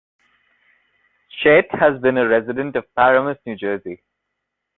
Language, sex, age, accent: English, male, 19-29, India and South Asia (India, Pakistan, Sri Lanka)